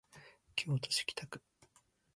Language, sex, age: Japanese, male, 19-29